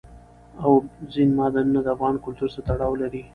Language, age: Pashto, 19-29